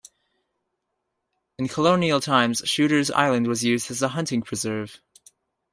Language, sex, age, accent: English, male, 19-29, Canadian English